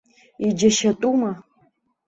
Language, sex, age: Abkhazian, female, 40-49